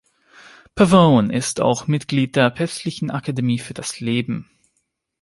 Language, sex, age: German, male, 19-29